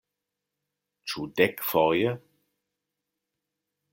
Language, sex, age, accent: Esperanto, male, 50-59, Internacia